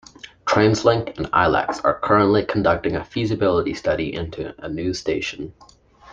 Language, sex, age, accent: English, male, 19-29, Canadian English